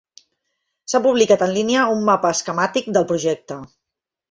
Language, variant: Catalan, Central